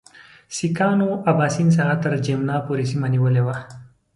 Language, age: Pashto, 30-39